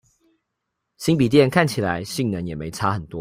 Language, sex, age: Chinese, male, 19-29